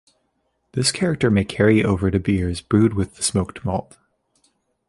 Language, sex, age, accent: English, male, 30-39, United States English